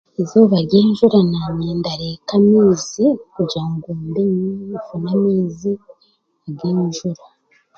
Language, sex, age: Chiga, male, 30-39